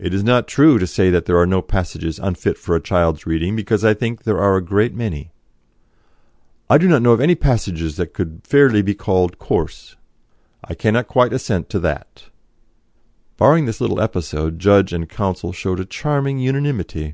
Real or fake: real